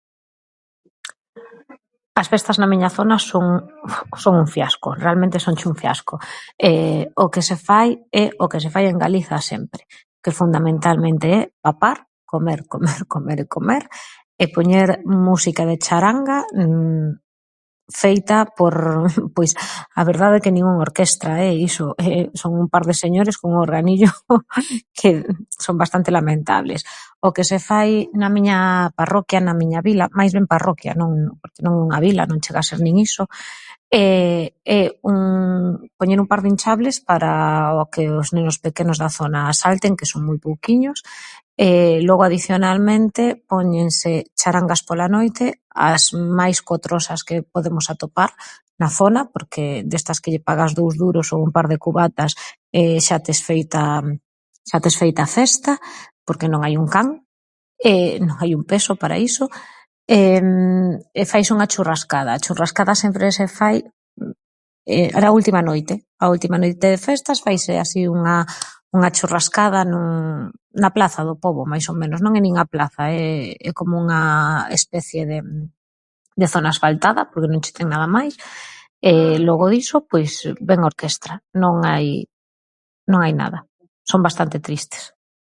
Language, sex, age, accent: Galician, female, 40-49, Normativo (estándar)